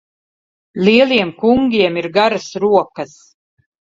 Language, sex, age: Latvian, female, 50-59